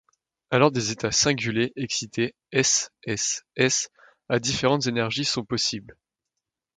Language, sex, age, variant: French, male, 19-29, Français de métropole